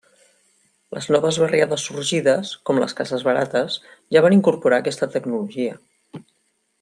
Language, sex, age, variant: Catalan, female, 50-59, Central